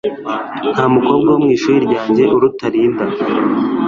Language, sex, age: Kinyarwanda, female, under 19